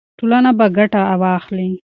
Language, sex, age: Pashto, female, 19-29